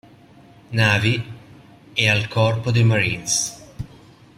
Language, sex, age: Italian, male, 40-49